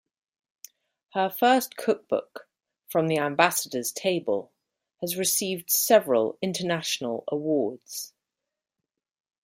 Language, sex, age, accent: English, female, 40-49, England English